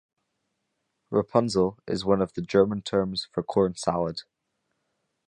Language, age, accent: English, under 19, Scottish English